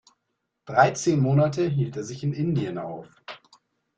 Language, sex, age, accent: German, male, 19-29, Deutschland Deutsch